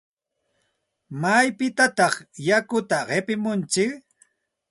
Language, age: Santa Ana de Tusi Pasco Quechua, 40-49